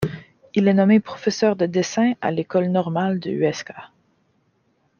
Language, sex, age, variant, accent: French, female, 19-29, Français d'Amérique du Nord, Français du Canada